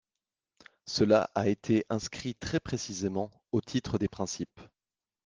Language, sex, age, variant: French, male, 30-39, Français de métropole